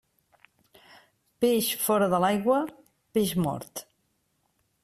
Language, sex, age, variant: Catalan, female, 50-59, Central